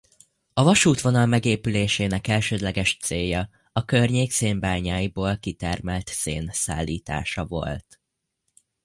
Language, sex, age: Hungarian, male, under 19